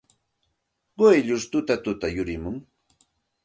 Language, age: Santa Ana de Tusi Pasco Quechua, 40-49